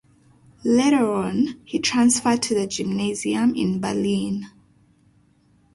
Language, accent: English, England English